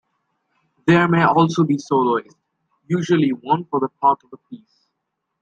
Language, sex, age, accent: English, male, 19-29, United States English